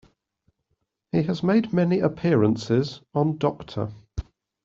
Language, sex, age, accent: English, male, 30-39, England English